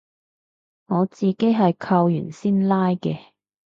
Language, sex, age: Cantonese, female, 30-39